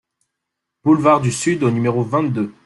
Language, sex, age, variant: French, female, 19-29, Français de métropole